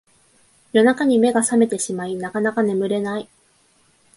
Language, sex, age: Japanese, female, 19-29